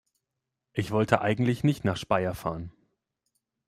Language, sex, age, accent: German, male, 30-39, Deutschland Deutsch